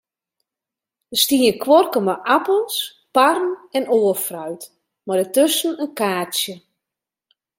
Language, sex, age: Western Frisian, female, 40-49